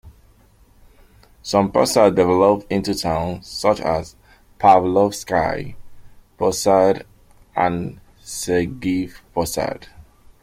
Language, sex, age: English, male, 19-29